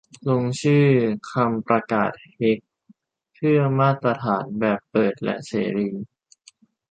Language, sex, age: Thai, male, under 19